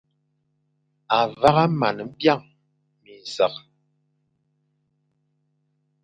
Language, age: Fang, 40-49